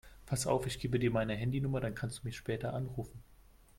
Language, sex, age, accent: German, male, 19-29, Deutschland Deutsch